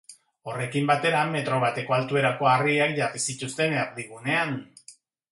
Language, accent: Basque, Erdialdekoa edo Nafarra (Gipuzkoa, Nafarroa)